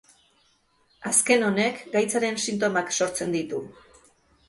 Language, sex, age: Basque, female, 50-59